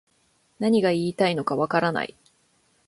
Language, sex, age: Japanese, female, 19-29